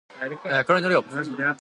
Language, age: Japanese, 19-29